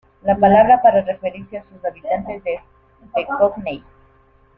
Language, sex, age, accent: Spanish, female, under 19, Andino-Pacífico: Colombia, Perú, Ecuador, oeste de Bolivia y Venezuela andina